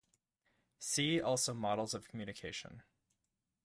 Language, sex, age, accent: English, male, 19-29, Canadian English